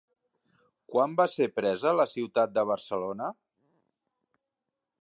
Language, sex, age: Catalan, male, 50-59